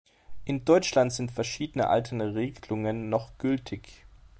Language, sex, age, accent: German, male, 19-29, Deutschland Deutsch